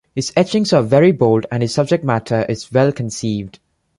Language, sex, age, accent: English, male, 19-29, India and South Asia (India, Pakistan, Sri Lanka)